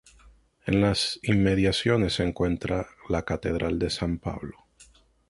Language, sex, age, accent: Spanish, male, 19-29, Caribe: Cuba, Venezuela, Puerto Rico, República Dominicana, Panamá, Colombia caribeña, México caribeño, Costa del golfo de México